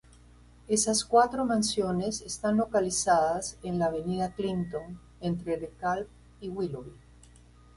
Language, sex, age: Spanish, female, 60-69